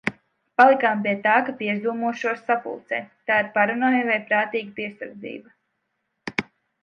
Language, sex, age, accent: Latvian, female, 19-29, Rigas